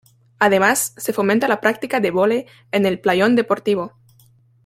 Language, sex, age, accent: Spanish, female, 19-29, México